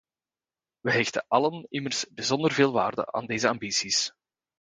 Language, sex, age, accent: Dutch, male, 30-39, Belgisch Nederlands